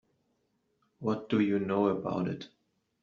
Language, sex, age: English, male, 30-39